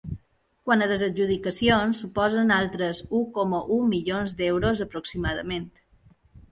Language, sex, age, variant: Catalan, female, 30-39, Balear